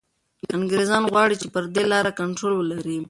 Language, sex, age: Pashto, female, 19-29